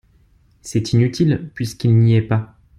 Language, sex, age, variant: French, male, 19-29, Français de métropole